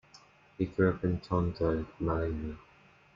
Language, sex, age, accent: English, male, under 19, England English